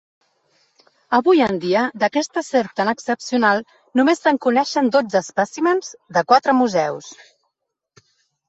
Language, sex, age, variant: Catalan, female, 40-49, Central